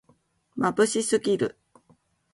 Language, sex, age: Japanese, female, 50-59